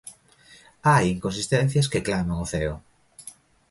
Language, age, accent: Galician, 40-49, Normativo (estándar)